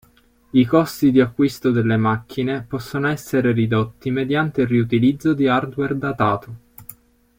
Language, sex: Italian, male